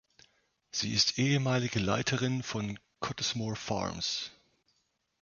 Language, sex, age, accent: German, male, 40-49, Deutschland Deutsch